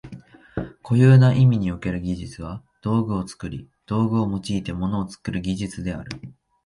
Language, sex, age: Japanese, male, 19-29